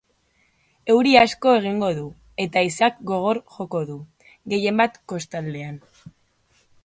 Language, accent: Basque, Erdialdekoa edo Nafarra (Gipuzkoa, Nafarroa)